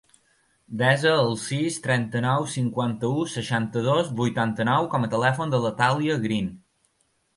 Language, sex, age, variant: Catalan, male, 19-29, Balear